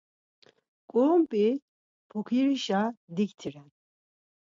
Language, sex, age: Laz, female, 40-49